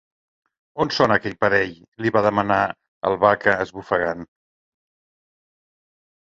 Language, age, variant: Catalan, 60-69, Central